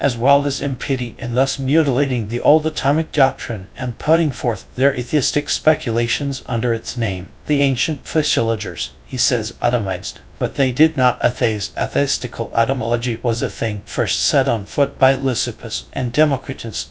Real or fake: fake